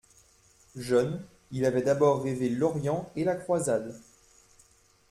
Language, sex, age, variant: French, male, 19-29, Français de métropole